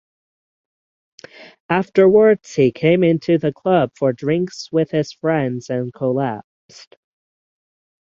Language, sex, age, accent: English, male, 19-29, United States English; England English